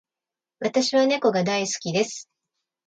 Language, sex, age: Japanese, female, 40-49